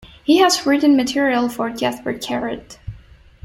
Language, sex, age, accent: English, female, 19-29, United States English